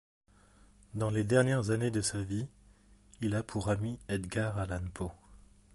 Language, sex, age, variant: French, male, 30-39, Français de métropole